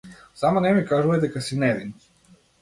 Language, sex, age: Macedonian, male, 19-29